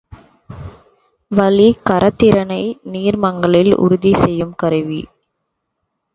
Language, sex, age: Tamil, female, 19-29